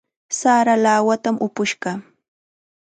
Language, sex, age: Chiquián Ancash Quechua, female, 19-29